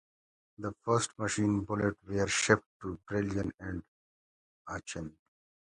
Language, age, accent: English, 40-49, United States English